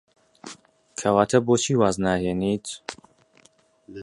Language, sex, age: Central Kurdish, male, 19-29